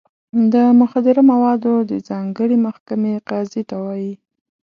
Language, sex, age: Pashto, female, 19-29